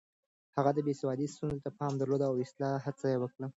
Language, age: Pashto, under 19